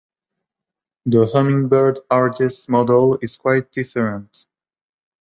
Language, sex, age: English, male, under 19